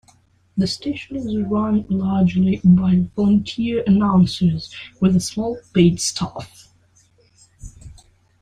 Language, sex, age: English, male, under 19